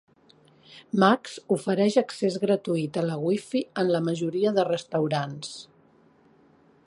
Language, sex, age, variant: Catalan, female, 50-59, Central